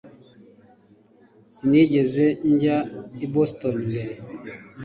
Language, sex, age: Kinyarwanda, male, 50-59